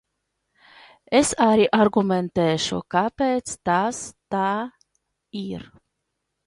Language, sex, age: Latvian, female, 40-49